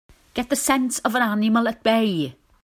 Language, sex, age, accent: English, female, 30-39, England English